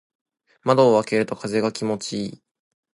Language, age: Japanese, 19-29